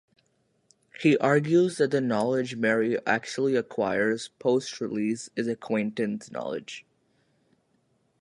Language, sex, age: English, male, under 19